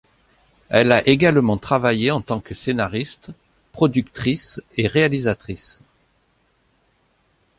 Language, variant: French, Français de métropole